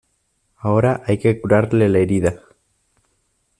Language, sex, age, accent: Spanish, male, under 19, España: Centro-Sur peninsular (Madrid, Toledo, Castilla-La Mancha)